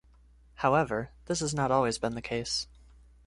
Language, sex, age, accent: English, male, 19-29, United States English